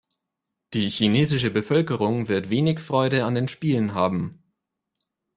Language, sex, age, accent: German, male, 19-29, Deutschland Deutsch